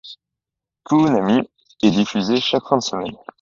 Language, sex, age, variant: French, male, 19-29, Français de métropole